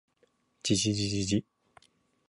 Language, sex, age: Japanese, male, 19-29